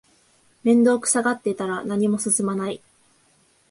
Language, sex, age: Japanese, female, 19-29